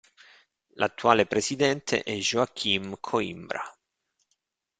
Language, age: Italian, 40-49